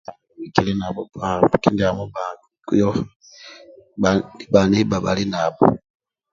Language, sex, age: Amba (Uganda), male, 40-49